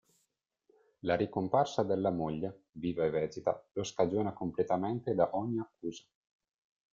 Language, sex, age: Italian, male, 19-29